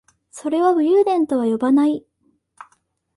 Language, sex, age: Japanese, female, 19-29